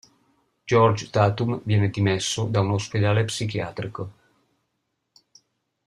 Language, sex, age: Italian, male, 50-59